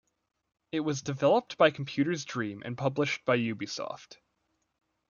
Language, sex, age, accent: English, male, 19-29, Canadian English